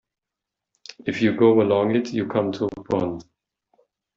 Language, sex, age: English, male, 19-29